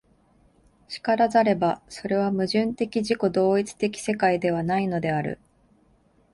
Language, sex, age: Japanese, female, 19-29